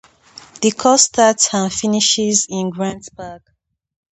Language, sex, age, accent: English, female, 19-29, England English